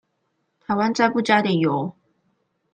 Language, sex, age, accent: Chinese, female, 19-29, 出生地：臺南市